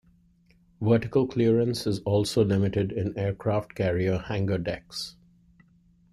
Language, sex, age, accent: English, male, 40-49, India and South Asia (India, Pakistan, Sri Lanka)